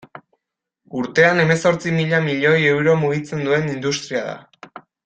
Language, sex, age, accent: Basque, male, under 19, Erdialdekoa edo Nafarra (Gipuzkoa, Nafarroa)